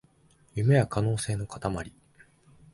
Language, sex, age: Japanese, male, 19-29